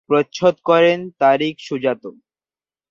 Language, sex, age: Bengali, male, 19-29